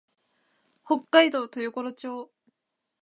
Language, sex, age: Japanese, female, 19-29